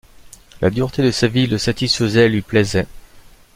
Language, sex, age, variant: French, male, 50-59, Français de métropole